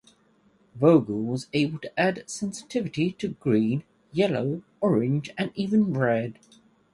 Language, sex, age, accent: English, male, 30-39, England English